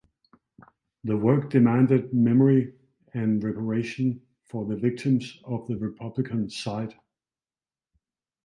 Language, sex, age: English, male, 60-69